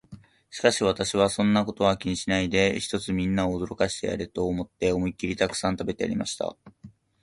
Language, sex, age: Japanese, male, 19-29